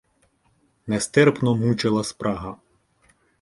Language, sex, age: Ukrainian, male, 19-29